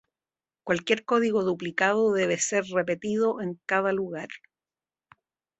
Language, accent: Spanish, Chileno: Chile, Cuyo